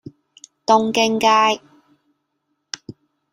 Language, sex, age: Cantonese, female, 19-29